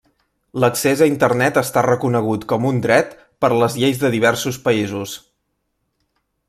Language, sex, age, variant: Catalan, male, 19-29, Central